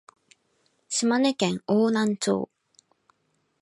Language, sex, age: Japanese, female, 19-29